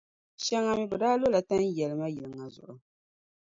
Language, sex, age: Dagbani, female, 30-39